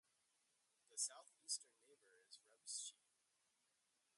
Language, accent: English, United States English